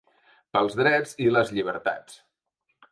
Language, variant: Catalan, Central